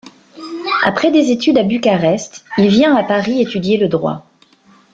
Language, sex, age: French, female, 40-49